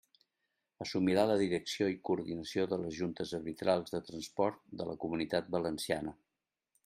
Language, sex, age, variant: Catalan, male, 60-69, Central